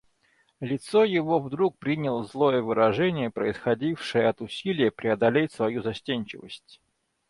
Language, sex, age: Russian, male, 30-39